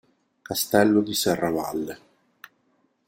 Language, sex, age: Italian, male, 30-39